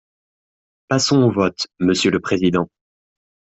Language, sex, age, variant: French, male, 19-29, Français de métropole